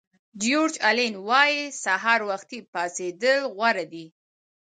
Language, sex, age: Pashto, female, 19-29